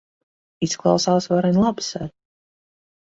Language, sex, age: Latvian, female, 30-39